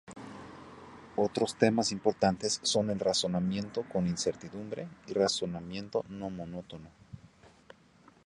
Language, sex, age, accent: Spanish, male, 30-39, México